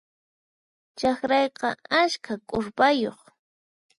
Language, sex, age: Puno Quechua, female, 19-29